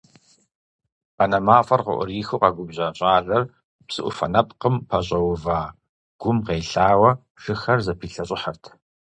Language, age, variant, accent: Kabardian, 40-49, Адыгэбзэ (Къэбэрдей, Кирил, псоми зэдай), Джылэхъстэней (Gilahsteney)